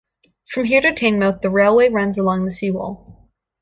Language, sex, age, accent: English, female, 19-29, United States English